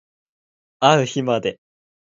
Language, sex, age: Japanese, male, 19-29